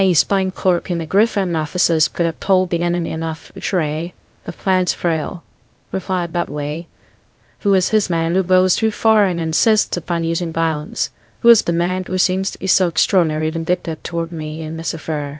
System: TTS, VITS